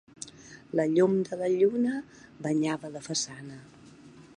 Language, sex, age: Catalan, female, 40-49